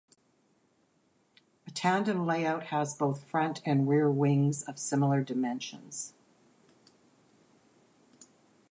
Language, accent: English, Canadian English